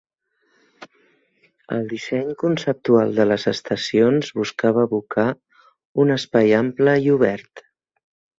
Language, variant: Catalan, Central